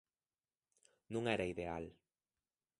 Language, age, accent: Galician, 19-29, Atlántico (seseo e gheada)